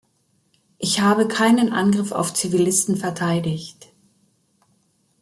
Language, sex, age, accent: German, female, 60-69, Deutschland Deutsch